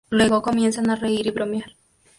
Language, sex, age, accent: Spanish, female, under 19, México